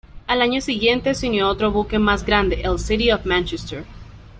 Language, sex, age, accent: Spanish, female, 19-29, Andino-Pacífico: Colombia, Perú, Ecuador, oeste de Bolivia y Venezuela andina